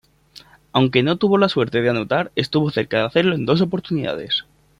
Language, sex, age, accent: Spanish, male, 19-29, España: Centro-Sur peninsular (Madrid, Toledo, Castilla-La Mancha)